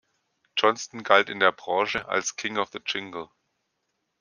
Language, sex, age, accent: German, male, 40-49, Deutschland Deutsch